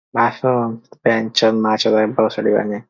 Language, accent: English, India and South Asia (India, Pakistan, Sri Lanka)